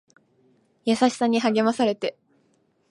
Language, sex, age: Japanese, female, 19-29